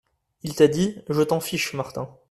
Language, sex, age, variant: French, male, 19-29, Français d'Europe